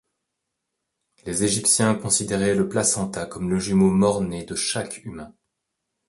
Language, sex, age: French, male, 30-39